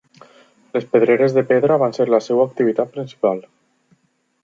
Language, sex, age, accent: Catalan, male, 19-29, valencià